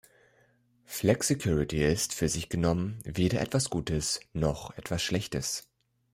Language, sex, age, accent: German, male, 30-39, Deutschland Deutsch